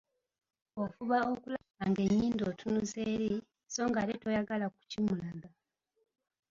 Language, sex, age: Ganda, female, 30-39